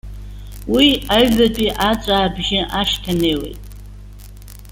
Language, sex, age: Abkhazian, female, 70-79